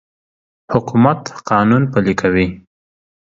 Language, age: Pashto, 30-39